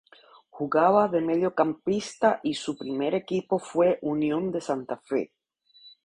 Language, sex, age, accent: Spanish, female, 50-59, Caribe: Cuba, Venezuela, Puerto Rico, República Dominicana, Panamá, Colombia caribeña, México caribeño, Costa del golfo de México